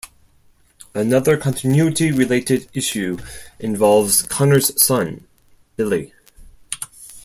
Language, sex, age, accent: English, male, 30-39, United States English